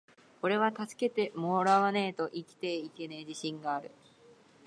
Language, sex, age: Japanese, female, 19-29